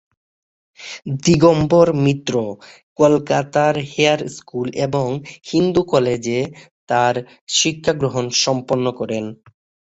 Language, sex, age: Bengali, male, 19-29